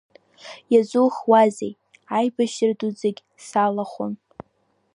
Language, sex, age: Abkhazian, female, under 19